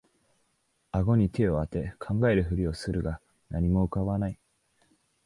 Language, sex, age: Japanese, male, 19-29